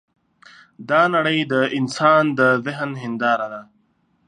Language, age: Pashto, 19-29